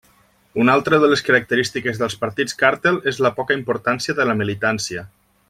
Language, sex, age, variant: Catalan, male, 30-39, Nord-Occidental